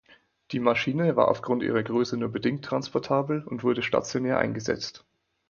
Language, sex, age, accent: German, male, 19-29, Deutschland Deutsch; Österreichisches Deutsch